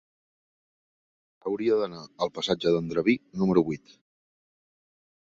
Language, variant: Catalan, Central